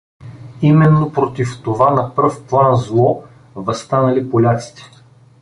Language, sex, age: Bulgarian, male, 40-49